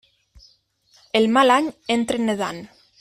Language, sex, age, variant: Catalan, female, 19-29, Nord-Occidental